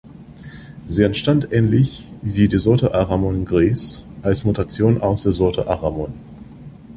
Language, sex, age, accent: German, male, 19-29, Amerikanisches Deutsch